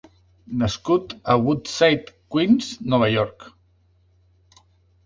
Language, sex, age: Catalan, male, 50-59